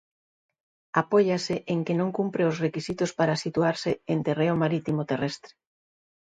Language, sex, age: Galician, female, 50-59